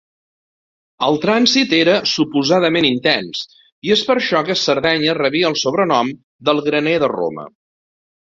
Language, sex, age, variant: Catalan, male, 50-59, Central